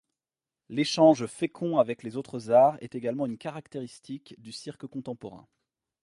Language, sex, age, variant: French, male, 30-39, Français de métropole